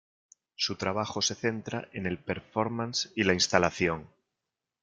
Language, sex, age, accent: Spanish, male, 30-39, España: Norte peninsular (Asturias, Castilla y León, Cantabria, País Vasco, Navarra, Aragón, La Rioja, Guadalajara, Cuenca)